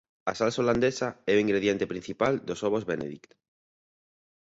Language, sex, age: Galician, male, 30-39